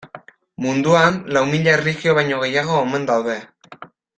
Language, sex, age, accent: Basque, male, under 19, Erdialdekoa edo Nafarra (Gipuzkoa, Nafarroa)